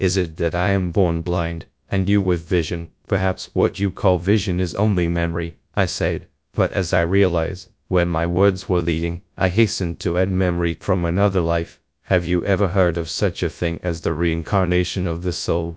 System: TTS, GradTTS